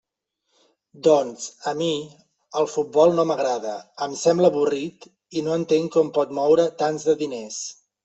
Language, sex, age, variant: Catalan, male, 30-39, Central